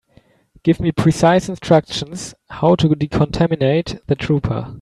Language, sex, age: English, male, 19-29